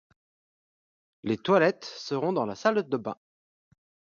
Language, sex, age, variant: French, male, 40-49, Français de métropole